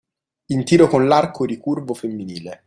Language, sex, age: Italian, male, 19-29